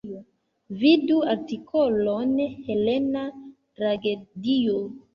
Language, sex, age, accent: Esperanto, female, 19-29, Internacia